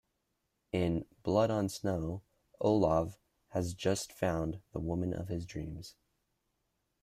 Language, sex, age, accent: English, male, under 19, United States English